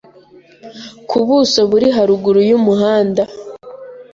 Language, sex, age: Kinyarwanda, female, 19-29